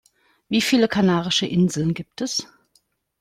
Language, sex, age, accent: German, female, 40-49, Deutschland Deutsch